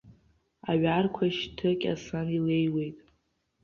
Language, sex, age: Abkhazian, female, 19-29